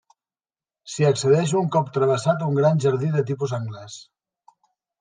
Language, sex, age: Catalan, male, 50-59